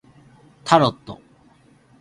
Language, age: Japanese, 19-29